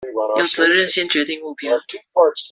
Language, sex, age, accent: Chinese, male, 19-29, 出生地：臺北市